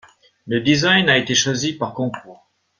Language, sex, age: French, male, 50-59